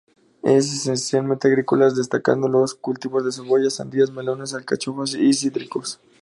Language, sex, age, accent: Spanish, male, 19-29, México